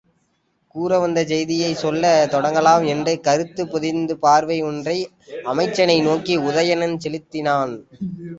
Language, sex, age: Tamil, male, 19-29